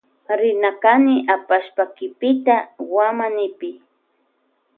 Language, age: Loja Highland Quichua, 19-29